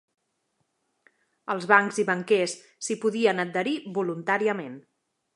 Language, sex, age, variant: Catalan, female, 30-39, Central